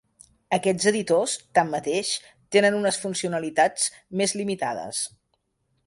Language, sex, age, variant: Catalan, female, 50-59, Central